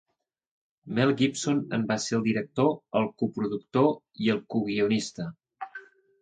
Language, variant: Catalan, Central